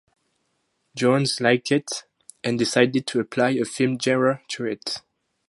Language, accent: English, French